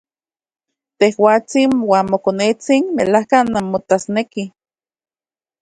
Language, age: Central Puebla Nahuatl, 30-39